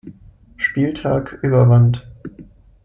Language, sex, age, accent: German, male, 19-29, Deutschland Deutsch